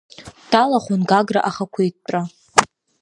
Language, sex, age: Abkhazian, female, under 19